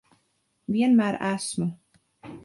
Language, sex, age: Latvian, female, 19-29